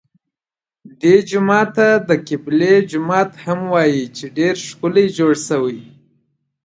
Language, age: Pashto, 19-29